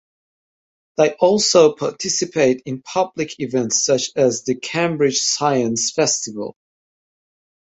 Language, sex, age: English, male, 19-29